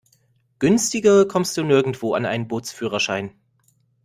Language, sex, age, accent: German, male, 19-29, Deutschland Deutsch